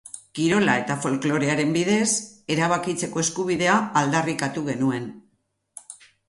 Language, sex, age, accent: Basque, female, 60-69, Mendebalekoa (Araba, Bizkaia, Gipuzkoako mendebaleko herri batzuk)